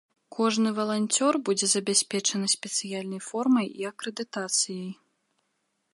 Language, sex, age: Belarusian, female, 19-29